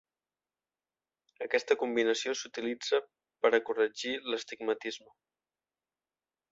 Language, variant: Catalan, Central